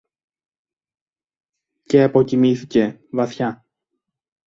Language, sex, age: Greek, male, 19-29